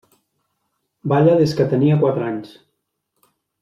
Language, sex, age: Catalan, male, 30-39